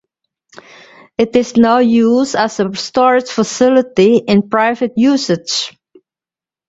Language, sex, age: English, female, 40-49